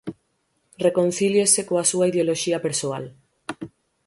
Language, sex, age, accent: Galician, female, 19-29, Central (gheada); Oriental (común en zona oriental)